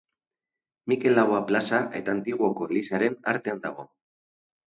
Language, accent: Basque, Mendebalekoa (Araba, Bizkaia, Gipuzkoako mendebaleko herri batzuk)